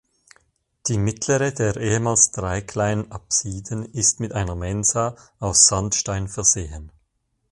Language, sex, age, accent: German, male, 30-39, Schweizerdeutsch